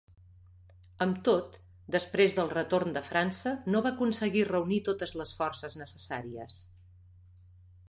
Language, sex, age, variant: Catalan, female, 40-49, Nord-Occidental